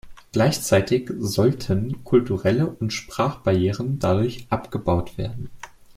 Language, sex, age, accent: German, male, 19-29, Deutschland Deutsch